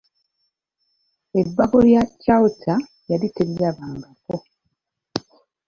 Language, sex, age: Ganda, female, 30-39